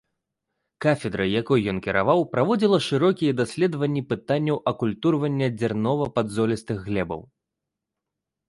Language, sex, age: Belarusian, male, 19-29